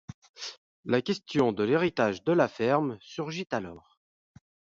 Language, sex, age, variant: French, male, 40-49, Français de métropole